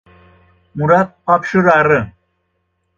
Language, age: Adyghe, 70-79